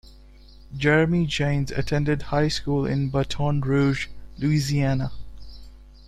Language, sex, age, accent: English, male, 19-29, India and South Asia (India, Pakistan, Sri Lanka)